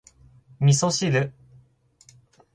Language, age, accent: Japanese, 19-29, 標準語